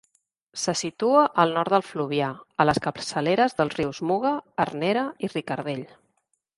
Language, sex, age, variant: Catalan, female, 40-49, Central